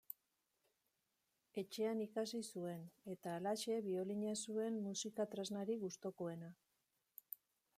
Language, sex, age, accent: Basque, female, 50-59, Mendebalekoa (Araba, Bizkaia, Gipuzkoako mendebaleko herri batzuk)